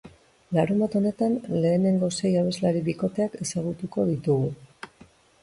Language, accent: Basque, Mendebalekoa (Araba, Bizkaia, Gipuzkoako mendebaleko herri batzuk)